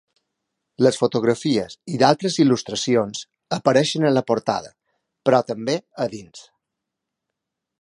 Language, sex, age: Catalan, male, 30-39